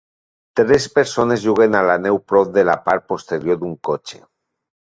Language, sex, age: Catalan, male, 40-49